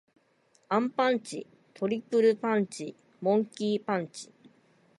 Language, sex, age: Japanese, female, 30-39